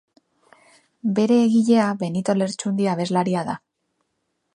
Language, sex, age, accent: Basque, female, 30-39, Mendebalekoa (Araba, Bizkaia, Gipuzkoako mendebaleko herri batzuk)